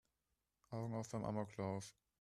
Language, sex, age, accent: German, male, 19-29, Deutschland Deutsch